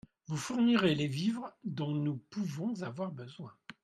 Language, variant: French, Français de métropole